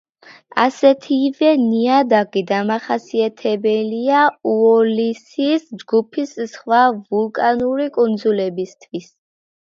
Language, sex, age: Georgian, female, under 19